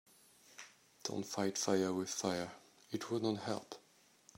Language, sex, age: English, male, 30-39